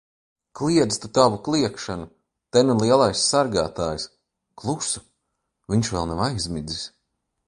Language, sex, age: Latvian, male, 40-49